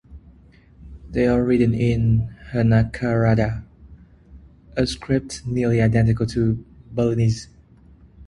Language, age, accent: English, 19-29, United States English